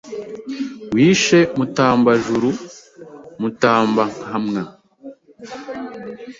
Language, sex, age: Kinyarwanda, male, 19-29